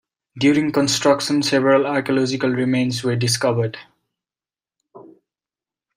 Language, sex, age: English, male, 19-29